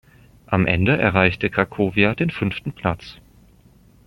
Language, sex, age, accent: German, male, 30-39, Deutschland Deutsch